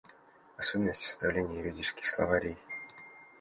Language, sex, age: Russian, male, 19-29